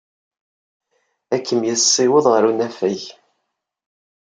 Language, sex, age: Kabyle, male, 30-39